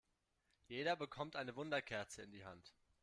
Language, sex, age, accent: German, male, 19-29, Deutschland Deutsch